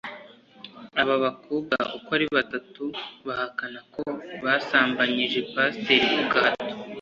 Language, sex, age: Kinyarwanda, male, under 19